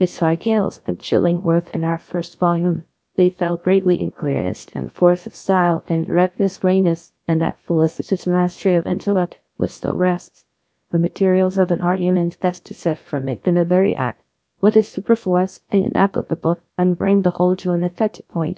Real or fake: fake